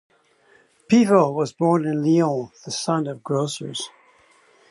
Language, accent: English, United States English